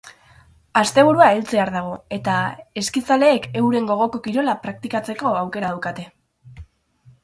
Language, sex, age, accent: Basque, female, under 19, Mendebalekoa (Araba, Bizkaia, Gipuzkoako mendebaleko herri batzuk)